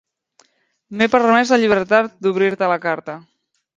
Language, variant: Catalan, Central